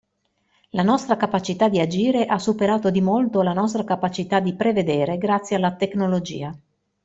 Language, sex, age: Italian, female, 40-49